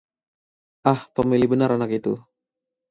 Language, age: Indonesian, 19-29